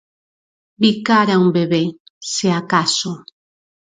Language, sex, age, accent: Galician, female, 40-49, Normativo (estándar)